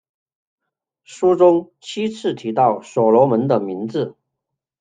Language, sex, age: Chinese, male, 40-49